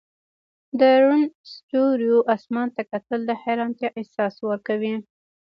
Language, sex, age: Pashto, female, 19-29